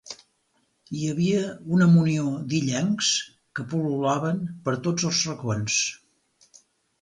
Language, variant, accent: Catalan, Central, central; Empordanès